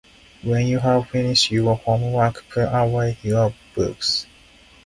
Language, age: English, 19-29